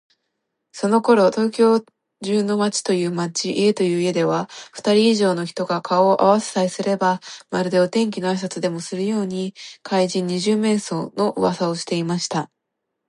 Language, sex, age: Japanese, female, 19-29